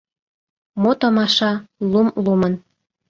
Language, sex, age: Mari, female, 19-29